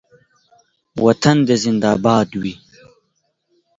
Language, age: Pashto, 19-29